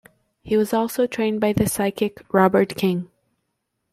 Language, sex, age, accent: English, female, 30-39, Canadian English